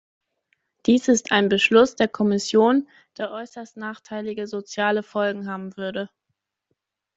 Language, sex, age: German, female, 19-29